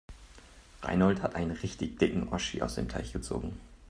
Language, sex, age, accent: German, male, 19-29, Deutschland Deutsch